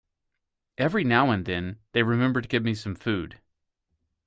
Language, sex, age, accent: English, male, 40-49, United States English